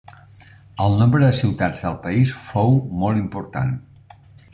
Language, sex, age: Catalan, male, 50-59